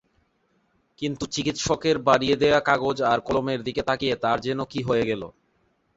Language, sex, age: Bengali, male, 19-29